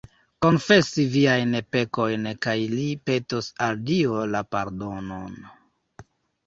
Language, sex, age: Esperanto, male, 40-49